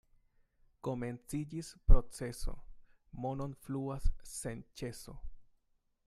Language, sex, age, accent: Esperanto, male, 19-29, Internacia